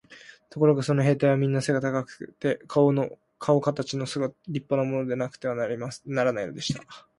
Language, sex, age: Japanese, male, 19-29